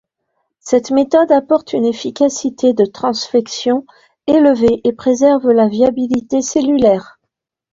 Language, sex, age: French, female, 50-59